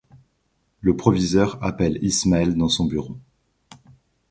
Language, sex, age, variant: French, male, 40-49, Français de métropole